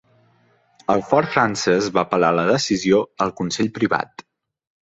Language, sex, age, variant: Catalan, male, 19-29, Central